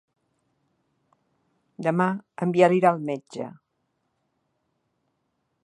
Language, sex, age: Catalan, female, 60-69